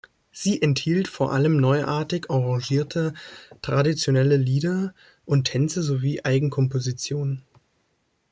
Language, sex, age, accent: German, male, 19-29, Deutschland Deutsch